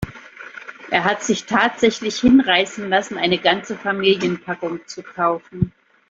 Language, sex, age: German, female, 60-69